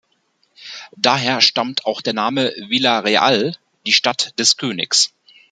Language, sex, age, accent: German, male, 40-49, Deutschland Deutsch